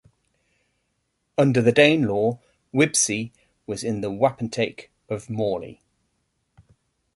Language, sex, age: English, male, 40-49